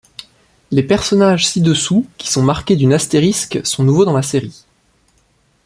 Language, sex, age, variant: French, male, 19-29, Français de métropole